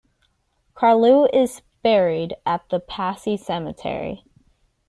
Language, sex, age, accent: English, female, 19-29, United States English